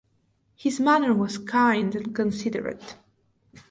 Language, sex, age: English, female, 19-29